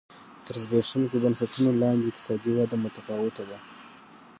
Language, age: Pashto, 19-29